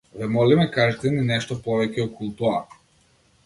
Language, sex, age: Macedonian, male, 19-29